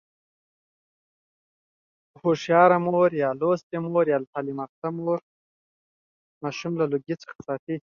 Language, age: Pashto, 19-29